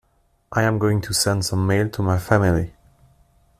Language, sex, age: English, male, 19-29